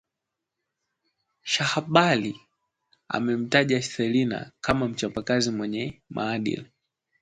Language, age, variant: Swahili, 19-29, Kiswahili cha Bara ya Tanzania